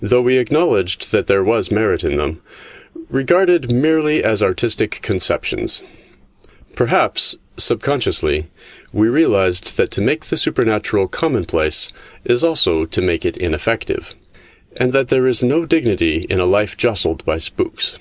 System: none